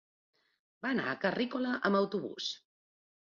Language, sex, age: Catalan, female, 40-49